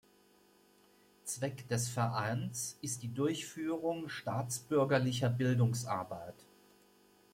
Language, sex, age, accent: German, male, 50-59, Deutschland Deutsch